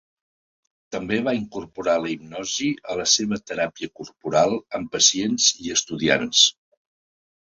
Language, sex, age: Catalan, male, 50-59